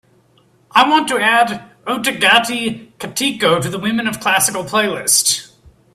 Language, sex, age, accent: English, male, 19-29, United States English